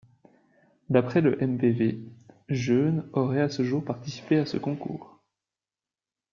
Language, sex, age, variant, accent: French, male, 19-29, Français d'Europe, Français de Suisse